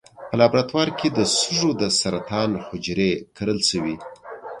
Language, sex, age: Pashto, male, 30-39